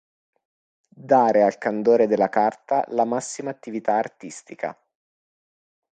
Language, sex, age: Italian, male, 19-29